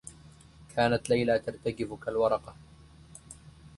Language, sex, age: Arabic, male, 19-29